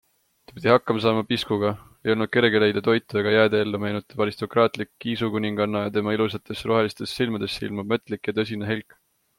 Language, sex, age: Estonian, male, 19-29